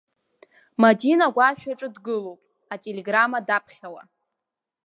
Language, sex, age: Abkhazian, female, under 19